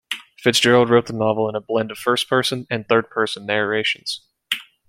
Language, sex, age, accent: English, male, 19-29, United States English